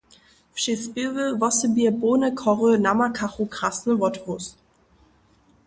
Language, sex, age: Upper Sorbian, female, under 19